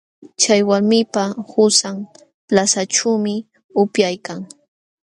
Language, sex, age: Jauja Wanca Quechua, female, 19-29